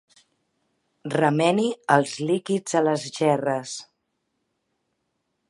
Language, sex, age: Catalan, female, 40-49